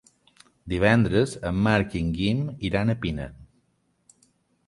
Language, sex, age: Catalan, male, 40-49